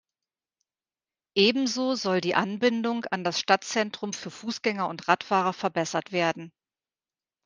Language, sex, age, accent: German, female, 50-59, Deutschland Deutsch